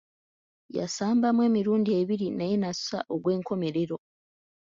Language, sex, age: Ganda, female, 30-39